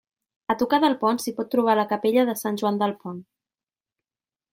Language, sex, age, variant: Catalan, female, 19-29, Central